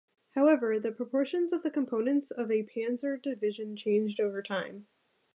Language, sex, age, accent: English, female, 19-29, United States English